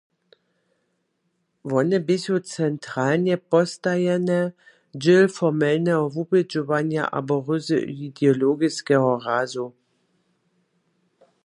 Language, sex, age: Upper Sorbian, female, 40-49